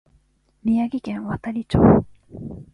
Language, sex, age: Japanese, female, 19-29